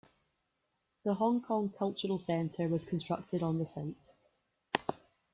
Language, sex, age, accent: English, female, 19-29, Scottish English